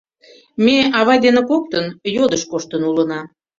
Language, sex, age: Mari, female, 40-49